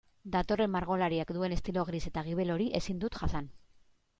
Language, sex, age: Basque, female, 40-49